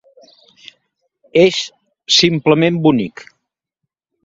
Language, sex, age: Catalan, male, 60-69